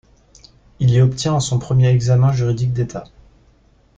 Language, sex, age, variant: French, male, 19-29, Français de métropole